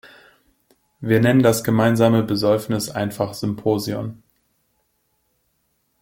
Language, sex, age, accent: German, male, 19-29, Deutschland Deutsch